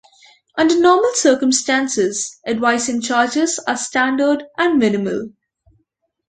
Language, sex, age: English, female, under 19